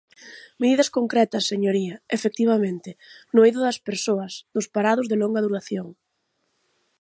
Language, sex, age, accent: Galician, female, 30-39, Central (gheada); Normativo (estándar)